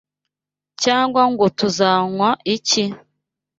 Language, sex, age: Kinyarwanda, female, 19-29